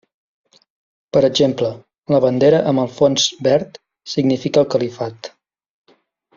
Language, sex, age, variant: Catalan, male, 40-49, Septentrional